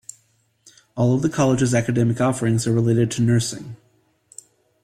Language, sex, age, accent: English, male, 30-39, United States English